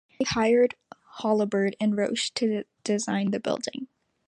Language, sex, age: English, female, under 19